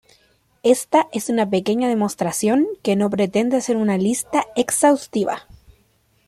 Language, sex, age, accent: Spanish, female, under 19, Chileno: Chile, Cuyo